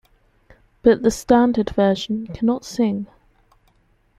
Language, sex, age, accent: English, female, 19-29, England English